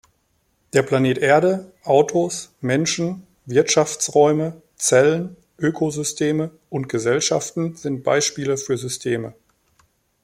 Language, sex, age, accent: German, male, 30-39, Deutschland Deutsch